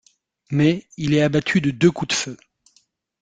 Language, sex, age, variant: French, male, 50-59, Français de métropole